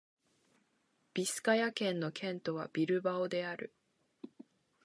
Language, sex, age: Japanese, female, under 19